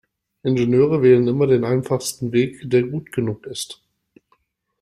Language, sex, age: German, female, 30-39